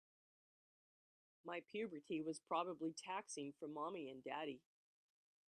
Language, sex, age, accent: English, female, 60-69, United States English